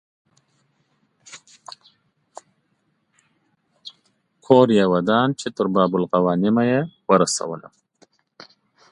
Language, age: Pashto, 30-39